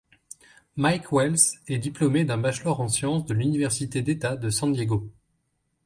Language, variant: French, Français de métropole